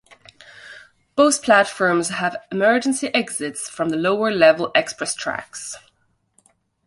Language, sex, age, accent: English, female, 30-39, Irish English